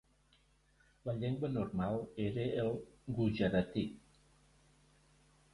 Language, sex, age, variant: Catalan, male, 60-69, Nord-Occidental